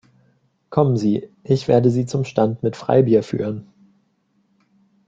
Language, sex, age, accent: German, male, 19-29, Deutschland Deutsch